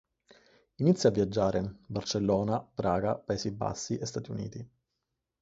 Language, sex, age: Italian, male, 19-29